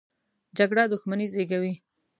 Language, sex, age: Pashto, female, 19-29